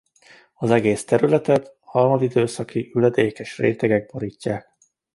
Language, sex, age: Hungarian, male, 19-29